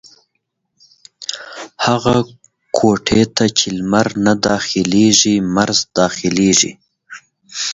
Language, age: Pashto, 19-29